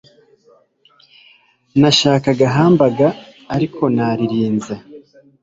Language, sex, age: Kinyarwanda, male, 19-29